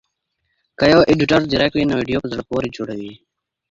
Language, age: Pashto, 19-29